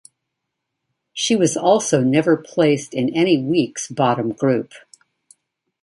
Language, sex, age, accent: English, female, 60-69, United States English